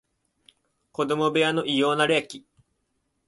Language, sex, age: Japanese, male, 19-29